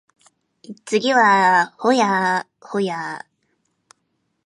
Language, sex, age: Japanese, female, 19-29